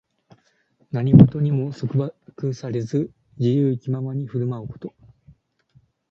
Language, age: Japanese, 19-29